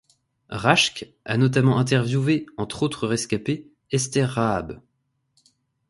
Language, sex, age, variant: French, male, 19-29, Français de métropole